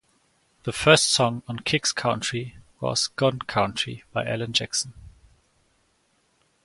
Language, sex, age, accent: English, male, 19-29, England English